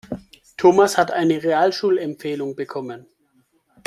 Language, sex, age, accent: German, male, 19-29, Deutschland Deutsch